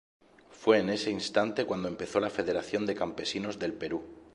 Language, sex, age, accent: Spanish, male, 30-39, España: Sur peninsular (Andalucia, Extremadura, Murcia)